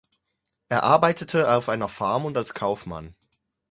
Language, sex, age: German, male, 30-39